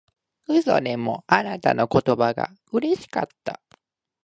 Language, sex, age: Japanese, male, 19-29